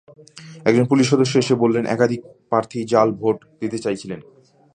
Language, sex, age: Bengali, male, 19-29